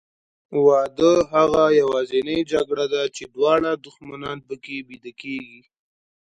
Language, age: Pashto, under 19